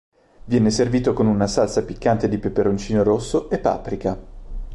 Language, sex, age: Italian, male, 30-39